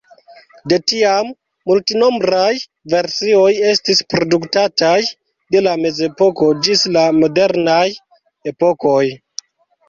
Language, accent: Esperanto, Internacia